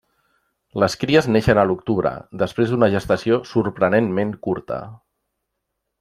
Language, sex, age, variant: Catalan, male, 40-49, Central